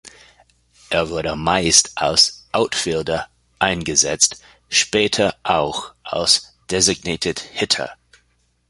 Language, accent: German, Deutschland Deutsch